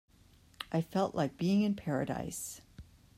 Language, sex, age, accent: English, female, 50-59, United States English